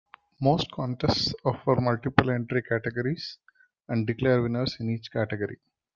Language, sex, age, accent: English, male, 30-39, India and South Asia (India, Pakistan, Sri Lanka)